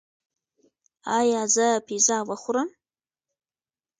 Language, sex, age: Pashto, female, 19-29